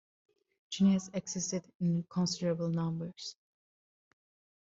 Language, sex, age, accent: English, female, 19-29, United States English